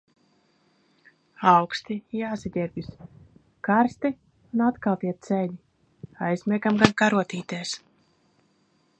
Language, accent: Latvian, Vidzemes